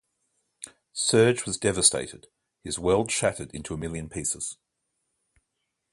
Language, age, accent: English, 40-49, Australian English